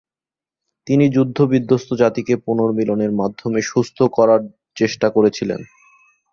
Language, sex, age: Bengali, male, 19-29